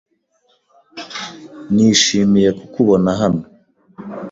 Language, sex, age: Kinyarwanda, male, 19-29